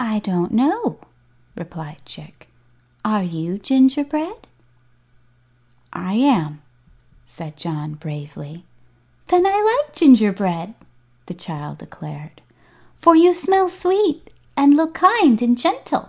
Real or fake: real